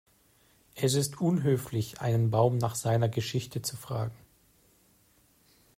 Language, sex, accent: German, male, Deutschland Deutsch